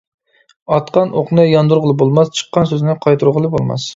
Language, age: Uyghur, 40-49